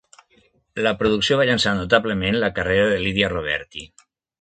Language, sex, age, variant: Catalan, male, 60-69, Nord-Occidental